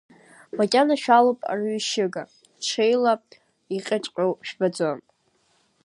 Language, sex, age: Abkhazian, female, 30-39